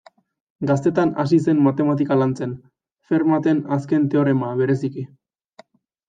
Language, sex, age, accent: Basque, male, 19-29, Erdialdekoa edo Nafarra (Gipuzkoa, Nafarroa)